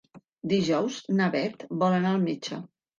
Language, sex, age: Catalan, female, 50-59